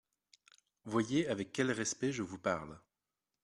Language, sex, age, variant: French, male, 30-39, Français de métropole